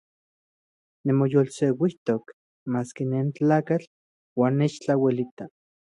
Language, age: Central Puebla Nahuatl, 30-39